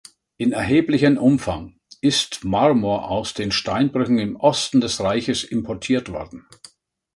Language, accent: German, Deutschland Deutsch